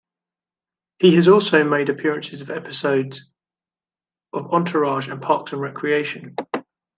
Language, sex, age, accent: English, male, 30-39, England English